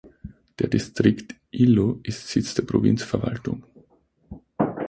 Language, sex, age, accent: German, male, 19-29, Österreichisches Deutsch